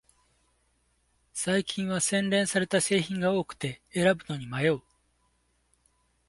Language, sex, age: Japanese, male, 50-59